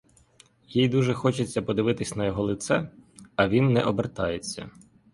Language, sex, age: Ukrainian, male, 19-29